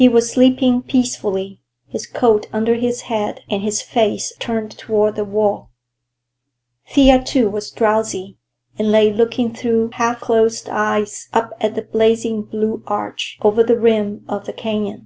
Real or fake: real